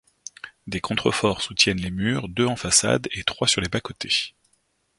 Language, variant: French, Français de métropole